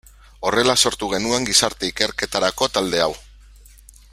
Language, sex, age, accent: Basque, male, 30-39, Mendebalekoa (Araba, Bizkaia, Gipuzkoako mendebaleko herri batzuk)